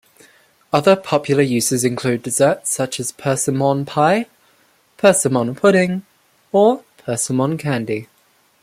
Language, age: English, under 19